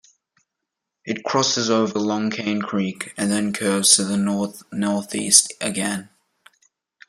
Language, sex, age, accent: English, male, under 19, Australian English